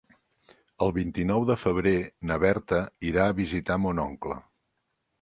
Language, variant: Catalan, Central